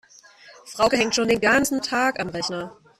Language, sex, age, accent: German, female, 19-29, Deutschland Deutsch